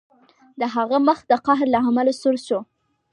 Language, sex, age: Pashto, female, under 19